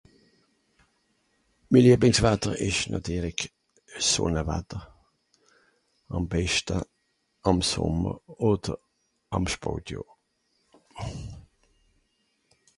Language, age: Swiss German, 60-69